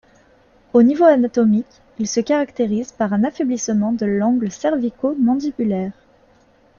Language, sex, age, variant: French, female, 19-29, Français de métropole